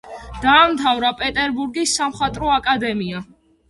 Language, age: Georgian, under 19